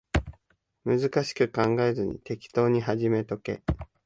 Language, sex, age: Japanese, male, 19-29